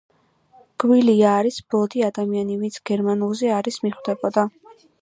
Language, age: Georgian, under 19